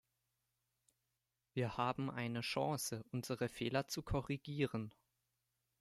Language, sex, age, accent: German, male, under 19, Deutschland Deutsch